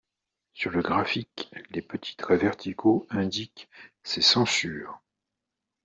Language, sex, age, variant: French, male, 50-59, Français de métropole